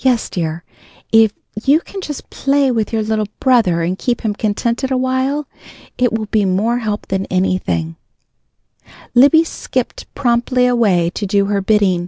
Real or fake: real